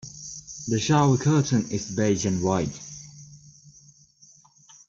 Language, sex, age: English, male, 19-29